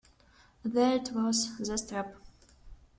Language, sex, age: English, female, 19-29